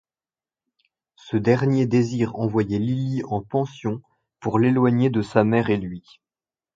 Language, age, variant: French, 19-29, Français de métropole